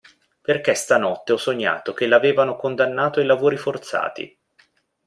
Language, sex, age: Italian, male, 30-39